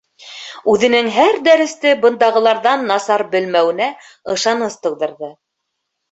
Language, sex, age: Bashkir, female, 30-39